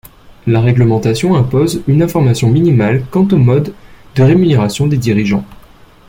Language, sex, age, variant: French, male, 19-29, Français des départements et régions d'outre-mer